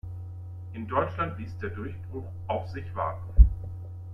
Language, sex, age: German, male, 50-59